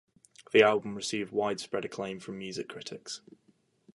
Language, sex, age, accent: English, male, 19-29, England English